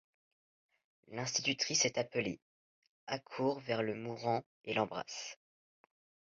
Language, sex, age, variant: French, male, under 19, Français de métropole